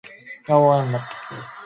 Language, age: Japanese, 19-29